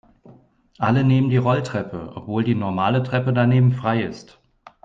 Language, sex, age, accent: German, male, 30-39, Deutschland Deutsch